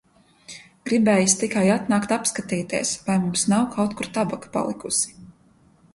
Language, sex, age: Latvian, female, 19-29